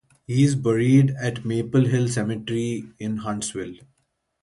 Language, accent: English, India and South Asia (India, Pakistan, Sri Lanka)